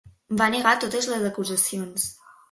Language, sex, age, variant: Catalan, female, under 19, Balear